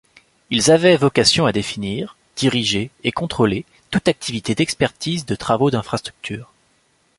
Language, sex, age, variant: French, male, 19-29, Français de métropole